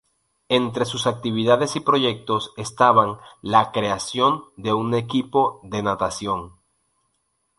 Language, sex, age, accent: Spanish, male, 19-29, Andino-Pacífico: Colombia, Perú, Ecuador, oeste de Bolivia y Venezuela andina